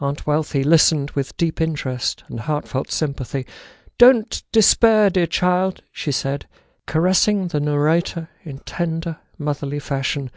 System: none